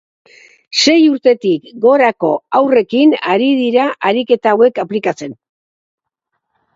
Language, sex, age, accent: Basque, male, 50-59, Erdialdekoa edo Nafarra (Gipuzkoa, Nafarroa)